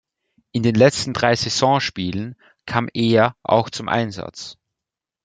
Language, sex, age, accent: German, male, 19-29, Österreichisches Deutsch